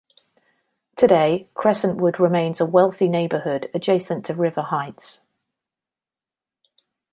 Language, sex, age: English, female, 30-39